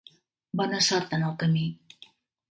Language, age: Catalan, 60-69